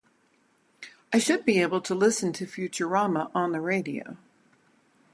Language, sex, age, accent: English, female, 60-69, United States English